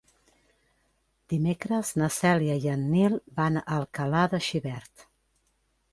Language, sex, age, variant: Catalan, female, 50-59, Central